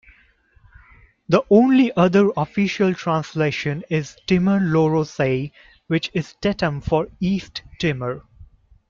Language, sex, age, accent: English, male, 30-39, India and South Asia (India, Pakistan, Sri Lanka)